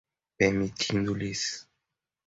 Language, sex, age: Portuguese, male, 30-39